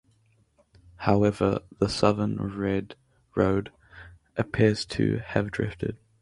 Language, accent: English, New Zealand English